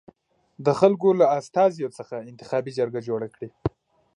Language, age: Pashto, 19-29